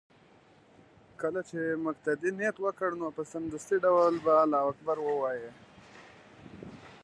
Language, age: Pashto, 19-29